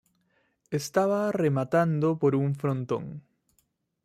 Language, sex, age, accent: Spanish, male, 30-39, Andino-Pacífico: Colombia, Perú, Ecuador, oeste de Bolivia y Venezuela andina